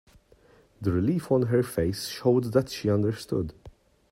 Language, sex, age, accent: English, male, 30-39, England English